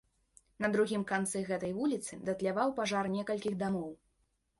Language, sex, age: Belarusian, female, under 19